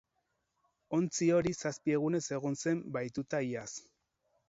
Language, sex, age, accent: Basque, male, 40-49, Erdialdekoa edo Nafarra (Gipuzkoa, Nafarroa)